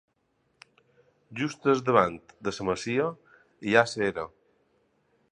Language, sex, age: Catalan, male, 50-59